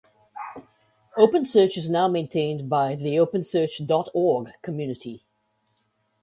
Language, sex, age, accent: English, female, 50-59, West Indies and Bermuda (Bahamas, Bermuda, Jamaica, Trinidad)